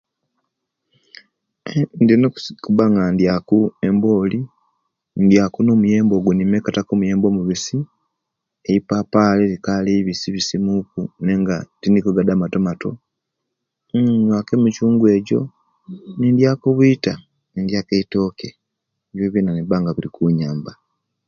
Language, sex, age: Kenyi, male, 40-49